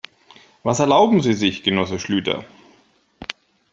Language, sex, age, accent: German, male, 40-49, Deutschland Deutsch